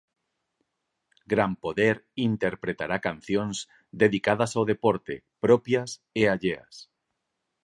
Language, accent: Galician, Normativo (estándar)